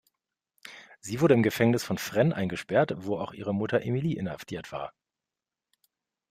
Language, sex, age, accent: German, male, 40-49, Deutschland Deutsch